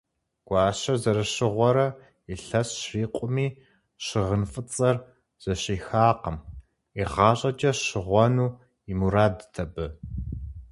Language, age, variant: Kabardian, 19-29, Адыгэбзэ (Къэбэрдей, Кирил, псоми зэдай)